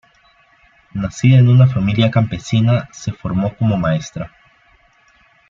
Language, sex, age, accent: Spanish, male, 19-29, Andino-Pacífico: Colombia, Perú, Ecuador, oeste de Bolivia y Venezuela andina